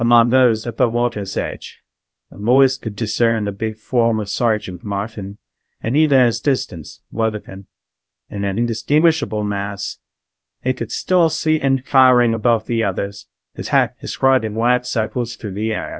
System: TTS, VITS